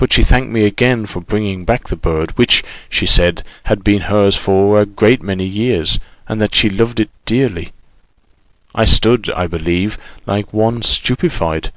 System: none